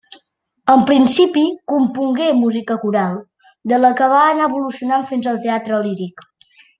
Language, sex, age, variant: Catalan, female, 50-59, Central